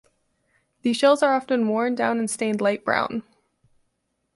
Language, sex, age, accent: English, female, 19-29, United States English